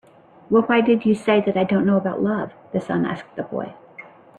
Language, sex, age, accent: English, female, 50-59, United States English